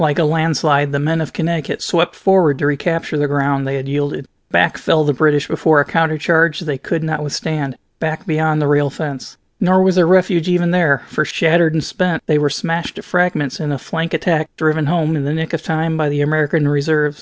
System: none